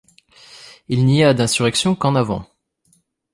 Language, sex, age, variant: French, male, 19-29, Français de métropole